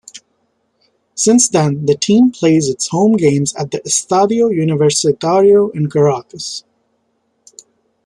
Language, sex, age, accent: English, male, 19-29, United States English